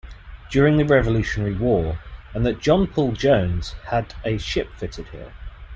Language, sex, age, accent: English, male, 30-39, England English